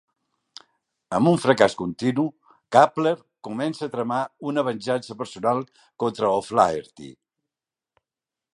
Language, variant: Catalan, Central